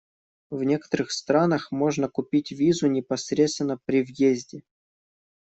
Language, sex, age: Russian, male, 19-29